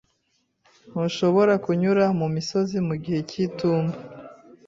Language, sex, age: Kinyarwanda, female, 30-39